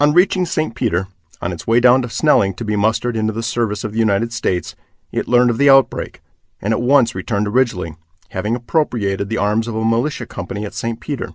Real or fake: real